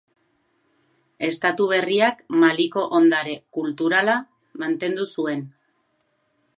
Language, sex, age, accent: Basque, male, 40-49, Erdialdekoa edo Nafarra (Gipuzkoa, Nafarroa)